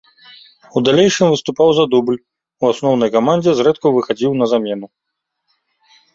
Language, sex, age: Belarusian, male, 30-39